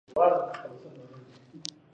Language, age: Pashto, 19-29